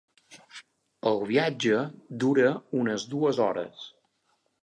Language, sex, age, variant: Catalan, male, 50-59, Balear